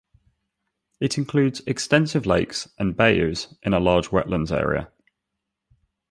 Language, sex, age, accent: English, male, 30-39, England English